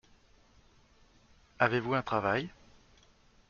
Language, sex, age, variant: French, male, 40-49, Français de métropole